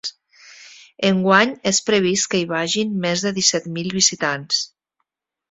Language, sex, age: Catalan, female, 40-49